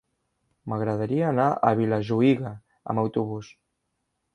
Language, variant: Catalan, Central